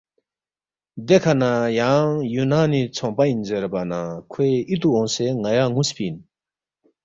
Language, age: Balti, 30-39